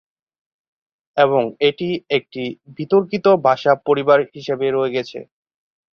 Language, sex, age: Bengali, male, 19-29